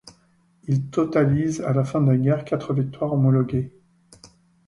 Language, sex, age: French, male, 50-59